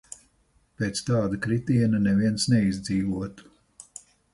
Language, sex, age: Latvian, male, 50-59